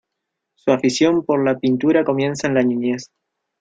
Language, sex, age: Spanish, male, 19-29